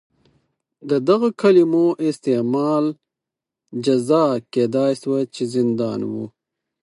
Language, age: Pashto, 30-39